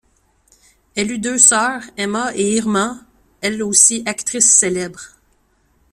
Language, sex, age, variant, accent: French, female, 19-29, Français d'Amérique du Nord, Français du Canada